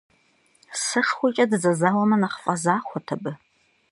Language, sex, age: Kabardian, female, 40-49